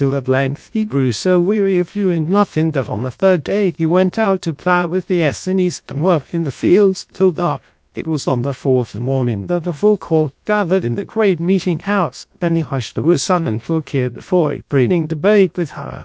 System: TTS, GlowTTS